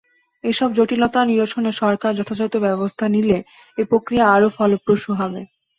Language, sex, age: Bengali, female, 19-29